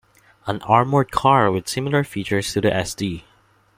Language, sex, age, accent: English, male, 19-29, Filipino